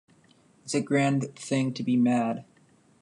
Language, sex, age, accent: English, male, 19-29, United States English